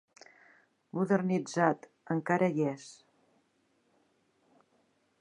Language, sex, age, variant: Catalan, female, 60-69, Central